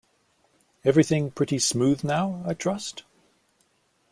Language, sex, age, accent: English, male, 40-49, England English